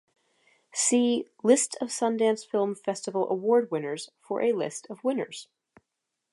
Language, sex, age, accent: English, female, 30-39, United States English